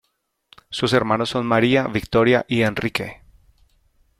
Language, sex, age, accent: Spanish, male, 30-39, Caribe: Cuba, Venezuela, Puerto Rico, República Dominicana, Panamá, Colombia caribeña, México caribeño, Costa del golfo de México